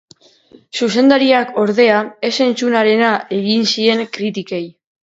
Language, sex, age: Basque, female, 30-39